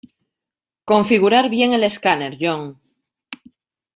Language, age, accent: Spanish, 30-39, España: Norte peninsular (Asturias, Castilla y León, Cantabria, País Vasco, Navarra, Aragón, La Rioja, Guadalajara, Cuenca)